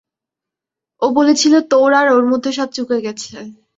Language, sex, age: Bengali, female, 19-29